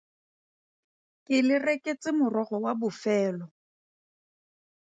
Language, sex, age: Tswana, female, 30-39